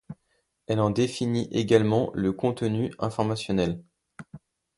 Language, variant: French, Français de métropole